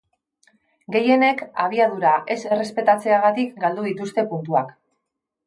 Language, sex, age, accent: Basque, female, 50-59, Mendebalekoa (Araba, Bizkaia, Gipuzkoako mendebaleko herri batzuk)